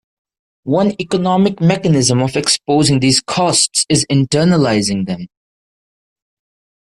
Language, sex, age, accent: English, male, 19-29, India and South Asia (India, Pakistan, Sri Lanka)